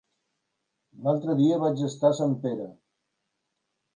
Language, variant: Catalan, Balear